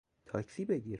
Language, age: Persian, 19-29